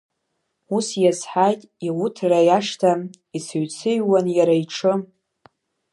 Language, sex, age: Abkhazian, female, under 19